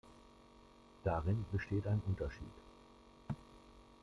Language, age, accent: German, 50-59, Deutschland Deutsch